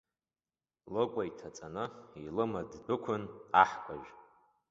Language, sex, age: Abkhazian, male, under 19